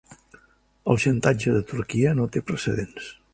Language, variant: Catalan, Central